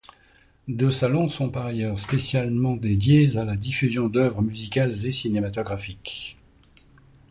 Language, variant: French, Français de métropole